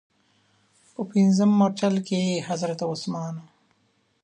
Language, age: Pashto, 40-49